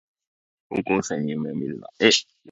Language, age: Japanese, 19-29